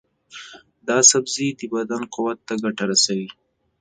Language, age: Pashto, 19-29